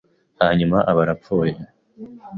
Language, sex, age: Kinyarwanda, male, 19-29